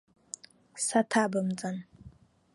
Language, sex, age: Abkhazian, female, 19-29